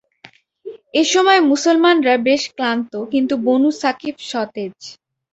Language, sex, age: Bengali, female, under 19